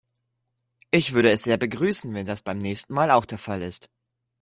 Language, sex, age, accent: German, male, under 19, Deutschland Deutsch